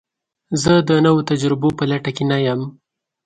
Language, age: Pashto, 19-29